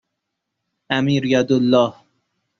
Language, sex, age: Persian, male, 19-29